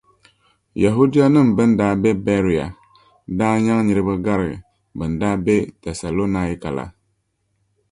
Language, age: Dagbani, 30-39